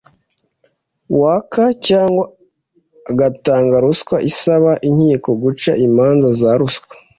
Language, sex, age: Kinyarwanda, male, 19-29